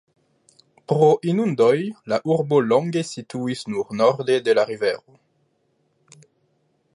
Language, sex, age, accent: Esperanto, male, under 19, Internacia